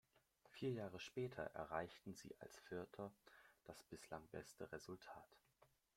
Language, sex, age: German, male, under 19